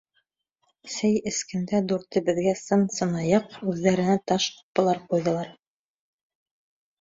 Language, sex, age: Bashkir, female, 30-39